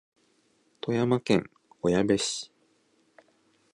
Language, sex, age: Japanese, male, 19-29